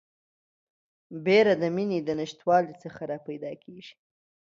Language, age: Pashto, 19-29